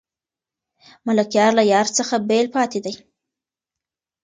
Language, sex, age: Pashto, female, 19-29